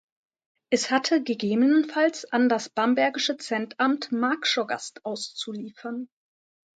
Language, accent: German, Deutschland Deutsch